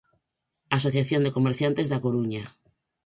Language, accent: Galician, Normativo (estándar)